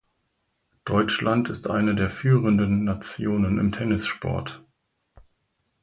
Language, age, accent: German, 50-59, Deutschland Deutsch